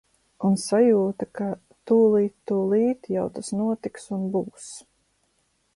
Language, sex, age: Latvian, female, 50-59